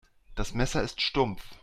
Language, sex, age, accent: German, male, 40-49, Deutschland Deutsch